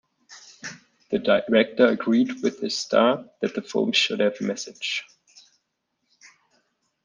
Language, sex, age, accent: English, male, 19-29, United States English